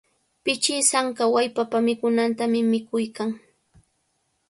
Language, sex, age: Cajatambo North Lima Quechua, female, 19-29